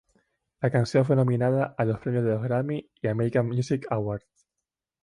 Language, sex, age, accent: Spanish, male, 19-29, España: Islas Canarias